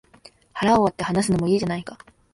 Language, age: Japanese, 19-29